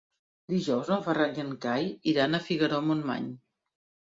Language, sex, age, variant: Catalan, female, 50-59, Central